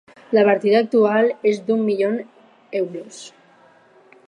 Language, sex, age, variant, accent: Catalan, female, under 19, Alacantí, valencià